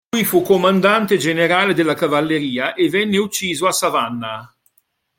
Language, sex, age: Italian, male, 60-69